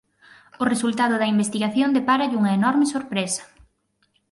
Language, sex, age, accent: Galician, female, 19-29, Central (sen gheada)